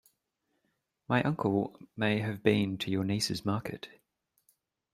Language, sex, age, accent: English, male, 40-49, Australian English